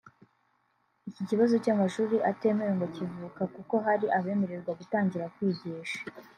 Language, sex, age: Kinyarwanda, male, 19-29